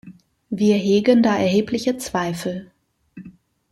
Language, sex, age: German, female, 40-49